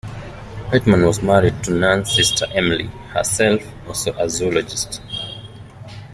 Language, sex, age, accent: English, male, 19-29, United States English